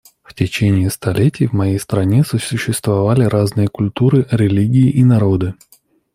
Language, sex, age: Russian, male, 30-39